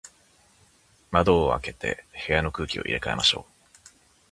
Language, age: Japanese, 19-29